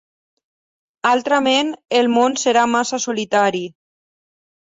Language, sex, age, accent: Catalan, female, 30-39, valencià